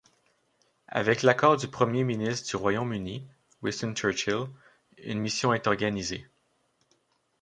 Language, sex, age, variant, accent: French, male, 30-39, Français d'Amérique du Nord, Français du Canada